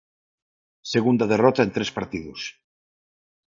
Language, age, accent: Galician, 30-39, Normativo (estándar); Neofalante